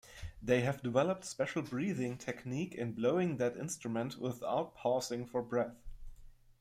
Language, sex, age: English, male, 30-39